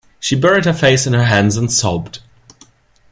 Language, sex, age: English, male, 19-29